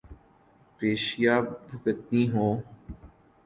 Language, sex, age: Urdu, male, 19-29